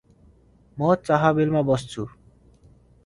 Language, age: Nepali, 19-29